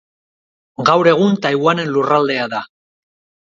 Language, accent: Basque, Erdialdekoa edo Nafarra (Gipuzkoa, Nafarroa)